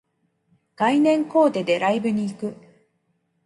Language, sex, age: Japanese, female, 30-39